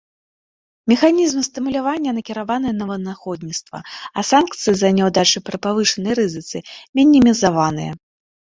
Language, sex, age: Belarusian, female, 30-39